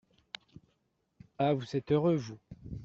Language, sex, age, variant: French, male, 40-49, Français de métropole